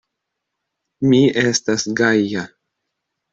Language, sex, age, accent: Esperanto, male, under 19, Internacia